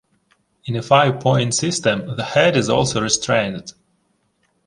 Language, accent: English, United States English